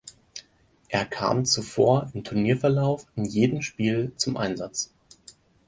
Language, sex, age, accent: German, male, 19-29, Deutschland Deutsch